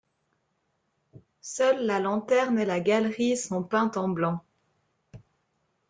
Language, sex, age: French, female, 30-39